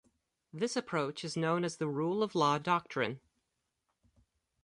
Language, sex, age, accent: English, male, under 19, United States English